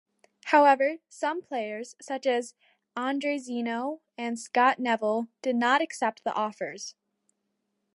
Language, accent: English, United States English